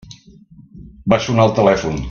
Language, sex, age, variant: Catalan, male, 70-79, Central